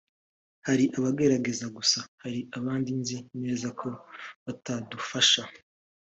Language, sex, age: Kinyarwanda, male, 19-29